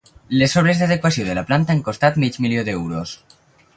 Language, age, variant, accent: Catalan, under 19, Valencià septentrional, valencià